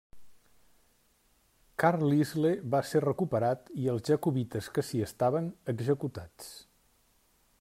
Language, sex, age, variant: Catalan, male, 50-59, Central